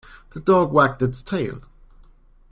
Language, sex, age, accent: English, male, 30-39, England English